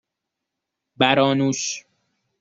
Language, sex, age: Persian, male, 19-29